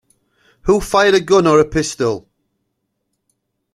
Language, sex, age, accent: English, male, 40-49, England English